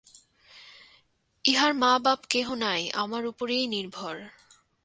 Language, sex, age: Bengali, female, 19-29